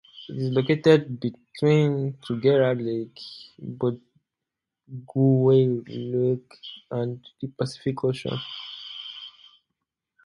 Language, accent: English, England English